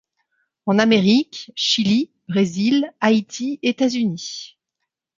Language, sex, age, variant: French, female, 50-59, Français de métropole